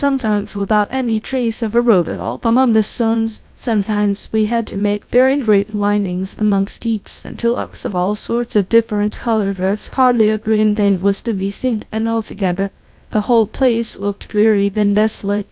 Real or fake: fake